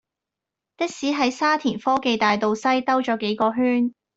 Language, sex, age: Cantonese, female, 19-29